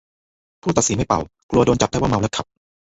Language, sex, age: Thai, male, 19-29